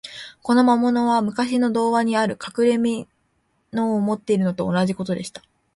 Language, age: Japanese, 19-29